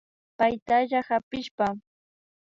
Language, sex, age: Imbabura Highland Quichua, female, 19-29